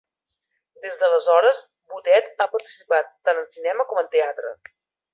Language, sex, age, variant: Catalan, female, 30-39, Central